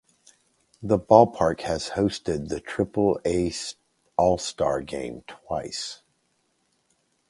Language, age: English, 50-59